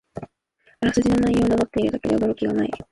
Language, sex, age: Japanese, female, 19-29